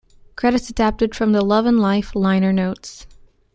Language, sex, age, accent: English, female, 19-29, United States English